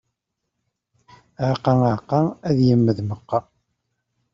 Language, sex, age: Kabyle, male, 50-59